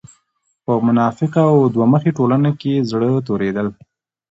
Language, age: Pashto, 19-29